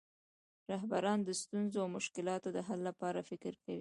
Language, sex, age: Pashto, female, 19-29